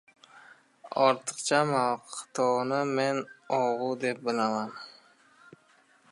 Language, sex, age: Uzbek, male, under 19